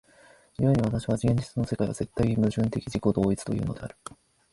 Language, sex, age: Japanese, male, 19-29